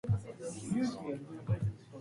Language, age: Japanese, 19-29